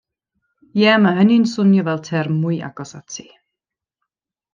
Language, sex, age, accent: Welsh, female, 30-39, Y Deyrnas Unedig Cymraeg